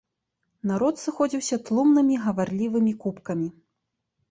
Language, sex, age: Belarusian, female, 19-29